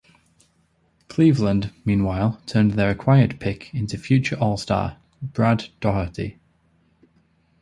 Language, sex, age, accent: English, male, 19-29, England English